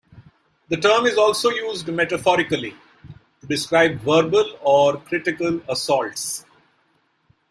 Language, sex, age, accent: English, male, 50-59, India and South Asia (India, Pakistan, Sri Lanka)